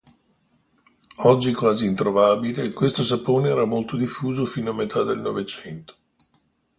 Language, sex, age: Italian, male, 60-69